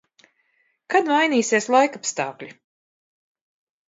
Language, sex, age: Latvian, female, 50-59